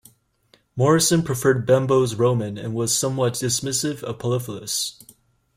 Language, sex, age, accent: English, male, 19-29, United States English